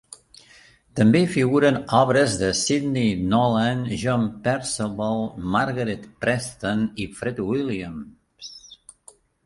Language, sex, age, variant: Catalan, male, 50-59, Central